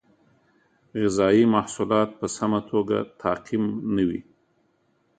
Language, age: Pashto, 50-59